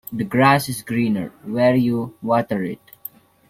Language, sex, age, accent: English, male, under 19, India and South Asia (India, Pakistan, Sri Lanka)